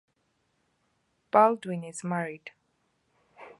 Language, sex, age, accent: English, female, 30-39, England English